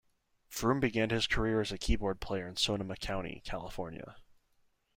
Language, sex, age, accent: English, male, 19-29, United States English